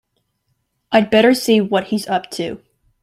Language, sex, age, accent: English, female, under 19, United States English